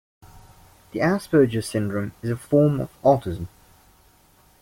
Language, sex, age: English, male, 19-29